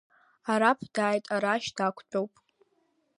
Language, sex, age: Abkhazian, female, under 19